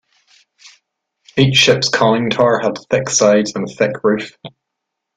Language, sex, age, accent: English, male, 19-29, Irish English